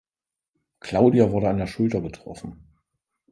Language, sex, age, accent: German, male, 40-49, Deutschland Deutsch